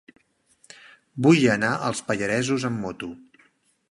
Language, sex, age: Catalan, male, 50-59